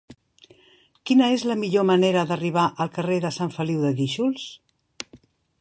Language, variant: Catalan, Central